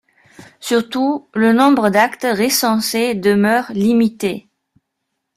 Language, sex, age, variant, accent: French, female, 30-39, Français d'Europe, Français d’Allemagne